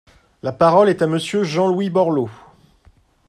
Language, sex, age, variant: French, male, 40-49, Français de métropole